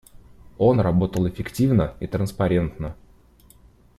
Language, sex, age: Russian, male, 19-29